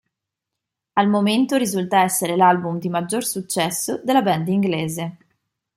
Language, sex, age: Italian, female, 30-39